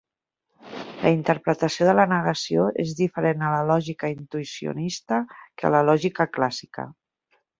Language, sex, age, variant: Catalan, female, 40-49, Central